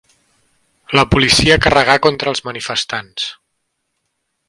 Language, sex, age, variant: Catalan, male, 30-39, Central